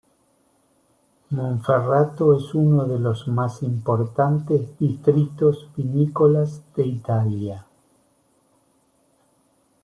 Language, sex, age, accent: Spanish, male, 50-59, Rioplatense: Argentina, Uruguay, este de Bolivia, Paraguay